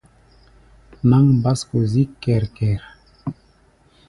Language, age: Gbaya, 30-39